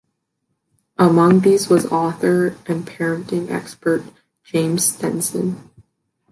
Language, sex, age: English, female, under 19